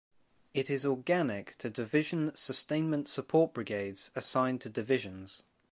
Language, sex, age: English, male, 19-29